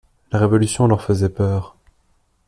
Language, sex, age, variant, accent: French, male, 19-29, Français d'Europe, Français de Suisse